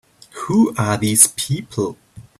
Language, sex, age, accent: English, male, 30-39, England English